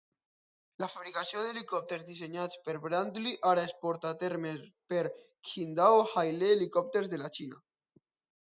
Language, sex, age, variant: Catalan, male, under 19, Alacantí